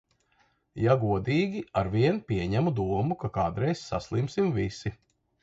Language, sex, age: Latvian, male, 50-59